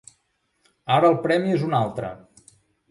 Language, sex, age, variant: Catalan, male, 40-49, Central